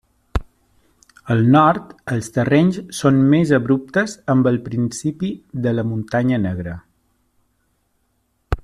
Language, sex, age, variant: Catalan, male, 40-49, Balear